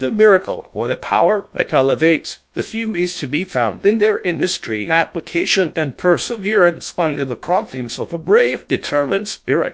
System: TTS, GlowTTS